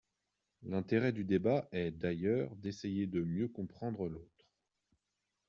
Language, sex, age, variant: French, male, 30-39, Français de métropole